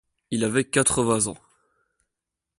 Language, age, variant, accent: French, under 19, Français d'Europe, Français de Belgique